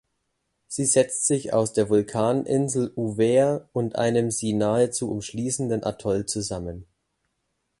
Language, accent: German, Deutschland Deutsch